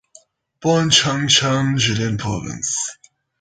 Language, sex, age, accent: English, male, under 19, England English